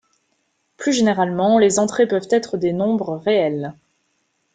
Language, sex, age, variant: French, female, 19-29, Français de métropole